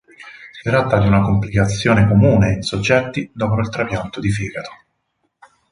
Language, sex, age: Italian, male, 30-39